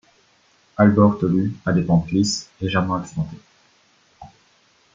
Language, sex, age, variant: French, male, 19-29, Français de métropole